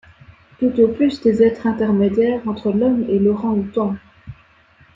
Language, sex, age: French, female, 19-29